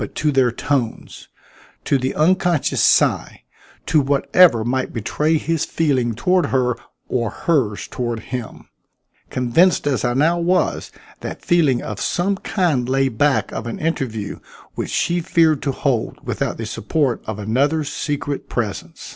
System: none